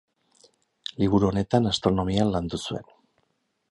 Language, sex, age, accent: Basque, male, 50-59, Erdialdekoa edo Nafarra (Gipuzkoa, Nafarroa)